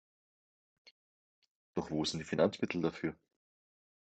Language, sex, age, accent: German, male, 19-29, Österreichisches Deutsch